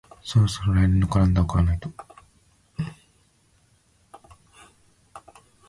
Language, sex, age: Japanese, male, 19-29